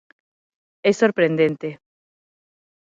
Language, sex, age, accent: Galician, female, 30-39, Normativo (estándar); Neofalante